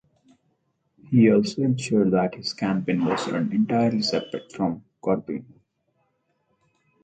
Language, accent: English, India and South Asia (India, Pakistan, Sri Lanka)